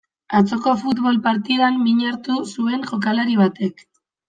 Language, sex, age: Basque, female, 19-29